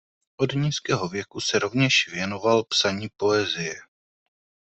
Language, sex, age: Czech, male, 30-39